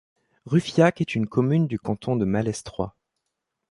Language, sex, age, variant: French, male, 19-29, Français de métropole